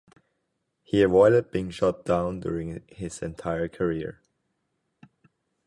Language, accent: English, United States English; England English